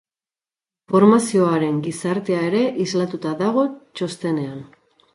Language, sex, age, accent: Basque, female, 19-29, Mendebalekoa (Araba, Bizkaia, Gipuzkoako mendebaleko herri batzuk)